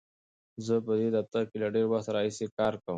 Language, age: Pashto, 40-49